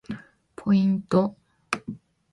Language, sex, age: Japanese, female, 19-29